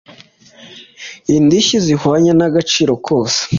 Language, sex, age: Kinyarwanda, male, 19-29